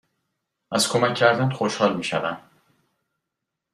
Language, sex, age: Persian, male, 30-39